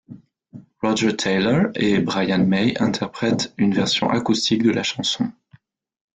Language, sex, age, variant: French, male, 30-39, Français de métropole